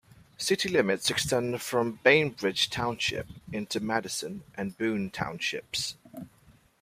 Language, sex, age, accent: English, male, 30-39, England English